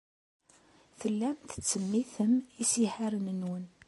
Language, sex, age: Kabyle, female, 30-39